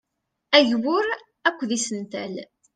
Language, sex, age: Kabyle, female, 40-49